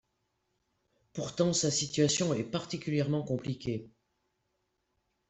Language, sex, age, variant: French, female, 60-69, Français de métropole